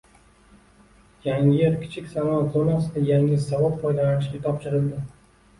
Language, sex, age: Uzbek, male, 19-29